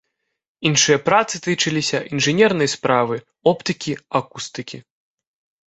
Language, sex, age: Belarusian, male, under 19